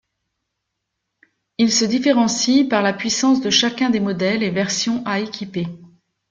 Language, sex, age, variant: French, female, 50-59, Français de métropole